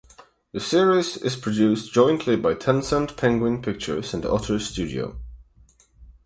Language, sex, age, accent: English, male, 19-29, United States English; England English